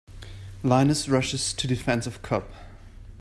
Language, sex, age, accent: English, male, 30-39, England English